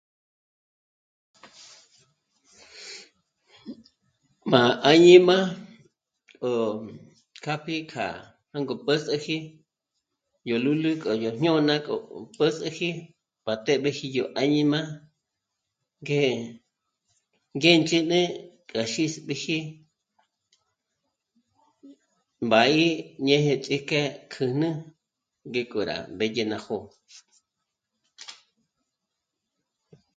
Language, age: Michoacán Mazahua, 19-29